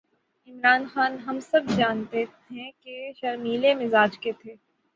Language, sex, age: Urdu, female, 19-29